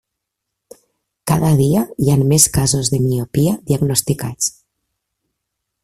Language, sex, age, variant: Catalan, female, 40-49, Septentrional